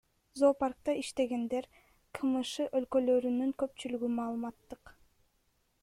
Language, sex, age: Kyrgyz, female, 19-29